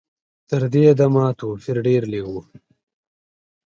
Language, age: Pashto, 30-39